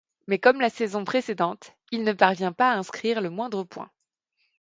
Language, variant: French, Français de métropole